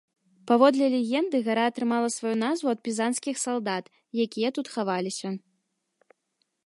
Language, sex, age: Belarusian, female, 19-29